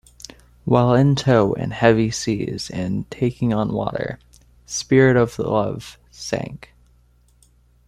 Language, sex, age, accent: English, male, under 19, United States English